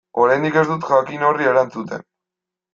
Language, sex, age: Basque, male, 19-29